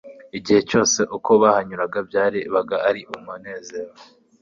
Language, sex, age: Kinyarwanda, male, 19-29